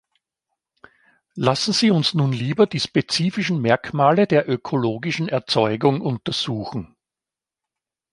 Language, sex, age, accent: German, male, 50-59, Österreichisches Deutsch